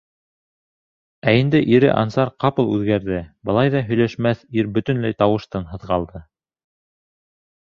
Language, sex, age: Bashkir, male, 19-29